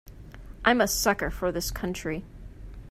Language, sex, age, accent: English, female, 19-29, United States English